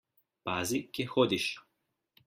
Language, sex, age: Slovenian, male, 19-29